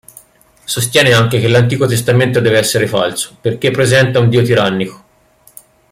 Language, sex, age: Italian, male, 40-49